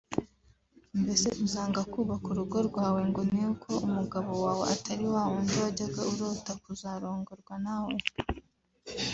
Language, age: Kinyarwanda, 19-29